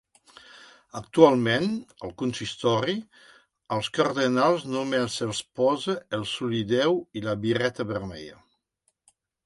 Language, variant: Catalan, Septentrional